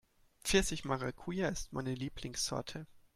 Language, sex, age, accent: German, male, 19-29, Deutschland Deutsch